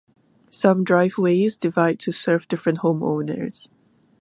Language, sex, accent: English, female, Singaporean English